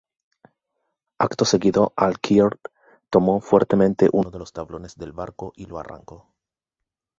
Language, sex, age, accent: Spanish, male, 19-29, Chileno: Chile, Cuyo